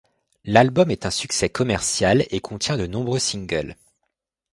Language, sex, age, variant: French, male, 19-29, Français de métropole